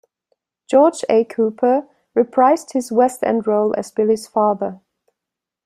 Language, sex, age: English, female, 19-29